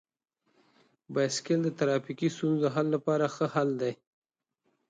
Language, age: Pashto, 30-39